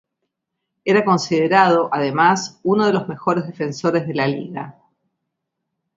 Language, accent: Spanish, Rioplatense: Argentina, Uruguay, este de Bolivia, Paraguay